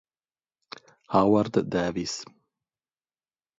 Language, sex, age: Italian, male, 19-29